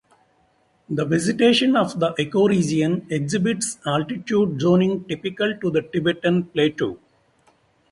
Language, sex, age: English, male, 19-29